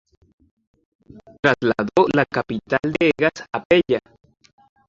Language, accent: Spanish, Caribe: Cuba, Venezuela, Puerto Rico, República Dominicana, Panamá, Colombia caribeña, México caribeño, Costa del golfo de México